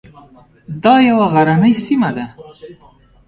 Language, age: Pashto, 30-39